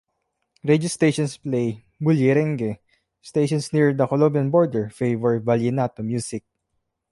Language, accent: English, Filipino